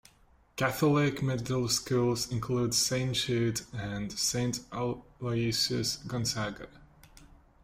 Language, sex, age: English, male, 19-29